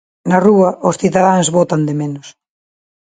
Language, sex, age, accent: Galician, female, 30-39, Neofalante